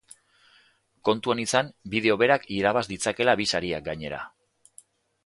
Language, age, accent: Basque, 40-49, Erdialdekoa edo Nafarra (Gipuzkoa, Nafarroa)